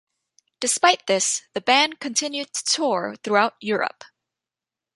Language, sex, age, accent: English, female, 19-29, United States English